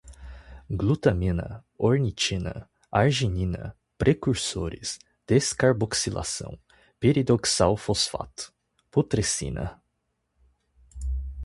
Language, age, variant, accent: Portuguese, 19-29, Portuguese (Brasil), Paulista